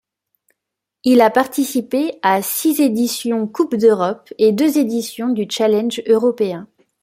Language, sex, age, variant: French, female, 19-29, Français de métropole